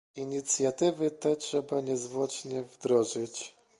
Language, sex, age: Polish, male, 30-39